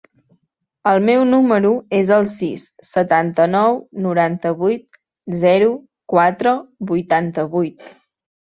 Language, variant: Catalan, Nord-Occidental